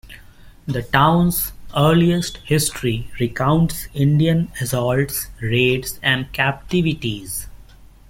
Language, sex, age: English, male, 19-29